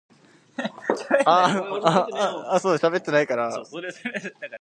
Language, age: English, 19-29